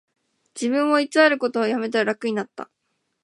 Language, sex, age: Japanese, female, 19-29